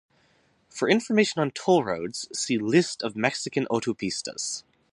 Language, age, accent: English, under 19, United States English